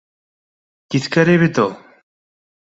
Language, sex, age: Bashkir, male, 19-29